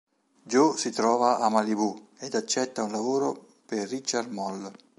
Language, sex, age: Italian, male, 50-59